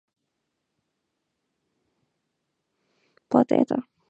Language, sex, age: English, female, 19-29